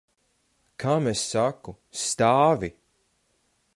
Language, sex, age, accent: Latvian, male, 19-29, Riga